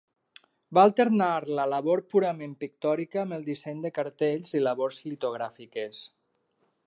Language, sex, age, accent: Catalan, male, 40-49, valencià